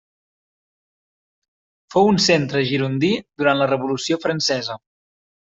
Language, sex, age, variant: Catalan, male, 19-29, Central